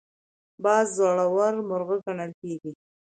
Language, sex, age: Pashto, female, 19-29